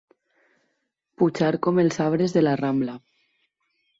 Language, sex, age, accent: Catalan, female, 19-29, valencià; apitxat